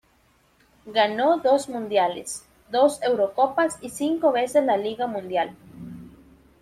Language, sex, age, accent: Spanish, female, 19-29, América central